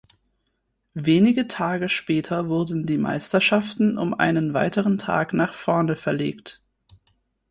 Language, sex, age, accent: German, female, 19-29, Deutschland Deutsch